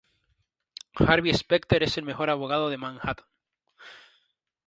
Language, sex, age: Spanish, male, 19-29